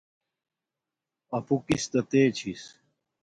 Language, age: Domaaki, 30-39